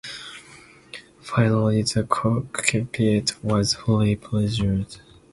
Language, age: English, under 19